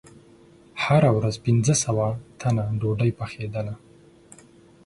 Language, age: Pashto, 30-39